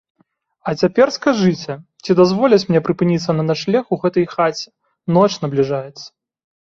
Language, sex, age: Belarusian, male, 19-29